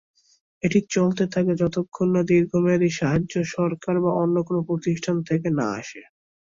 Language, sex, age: Bengali, male, under 19